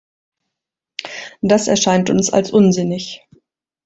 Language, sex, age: German, female, 50-59